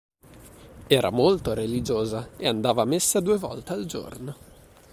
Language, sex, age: Italian, male, 19-29